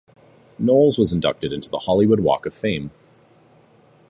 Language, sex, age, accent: English, male, 30-39, United States English